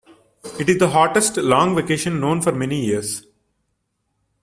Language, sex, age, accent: English, male, 19-29, India and South Asia (India, Pakistan, Sri Lanka)